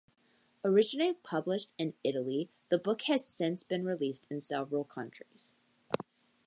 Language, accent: English, United States English